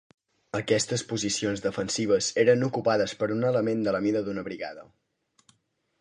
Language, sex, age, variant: Catalan, male, 19-29, Central